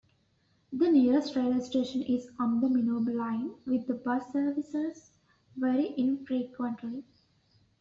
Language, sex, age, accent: English, female, 19-29, England English